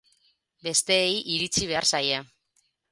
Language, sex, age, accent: Basque, female, 30-39, Mendebalekoa (Araba, Bizkaia, Gipuzkoako mendebaleko herri batzuk)